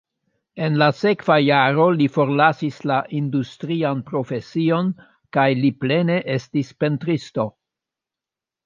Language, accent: Esperanto, Internacia